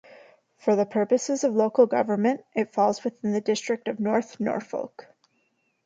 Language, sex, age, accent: English, female, 19-29, United States English